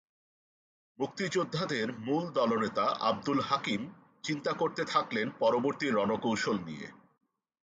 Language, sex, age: Bengali, male, 40-49